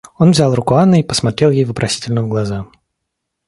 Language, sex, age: Russian, male, 19-29